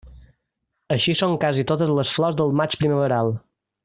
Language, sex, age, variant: Catalan, male, 19-29, Balear